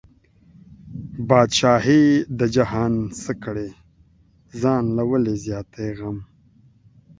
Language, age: Pashto, 30-39